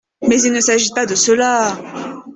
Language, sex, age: French, female, 19-29